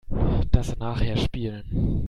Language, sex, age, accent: German, male, 19-29, Deutschland Deutsch